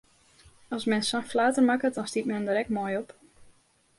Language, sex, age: Western Frisian, female, 19-29